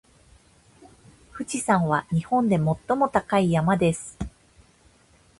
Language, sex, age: Japanese, female, 30-39